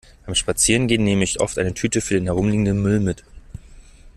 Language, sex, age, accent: German, male, 30-39, Deutschland Deutsch